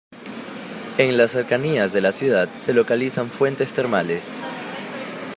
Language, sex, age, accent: Spanish, male, 19-29, Andino-Pacífico: Colombia, Perú, Ecuador, oeste de Bolivia y Venezuela andina